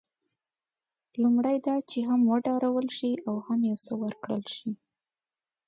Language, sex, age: Pashto, female, 19-29